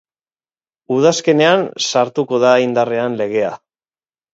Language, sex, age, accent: Basque, male, 40-49, Mendebalekoa (Araba, Bizkaia, Gipuzkoako mendebaleko herri batzuk)